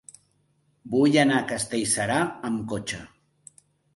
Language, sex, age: Catalan, male, 40-49